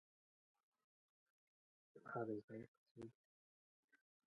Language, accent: English, United States English